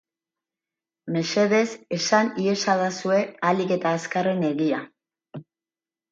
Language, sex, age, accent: Basque, female, 40-49, Mendebalekoa (Araba, Bizkaia, Gipuzkoako mendebaleko herri batzuk)